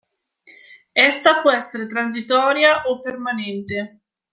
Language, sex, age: Italian, female, 19-29